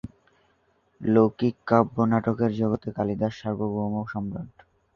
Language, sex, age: Bengali, male, 19-29